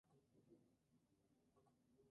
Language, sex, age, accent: Spanish, male, 19-29, México